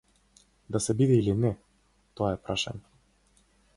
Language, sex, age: Macedonian, male, 19-29